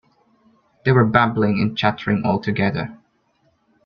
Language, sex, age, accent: English, male, under 19, Filipino